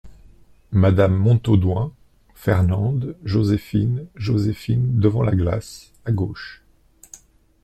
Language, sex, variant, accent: French, male, Français d'Europe, Français de Suisse